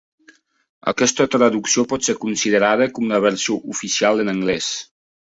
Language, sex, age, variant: Catalan, male, 19-29, Septentrional